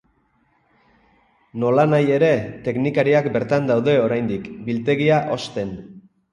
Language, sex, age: Basque, male, 40-49